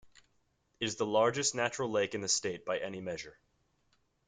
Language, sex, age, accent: English, male, 19-29, United States English